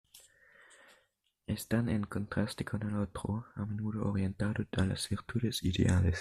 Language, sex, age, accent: Spanish, male, 19-29, España: Norte peninsular (Asturias, Castilla y León, Cantabria, País Vasco, Navarra, Aragón, La Rioja, Guadalajara, Cuenca)